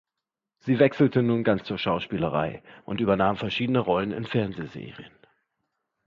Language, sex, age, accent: German, male, 30-39, Deutschland Deutsch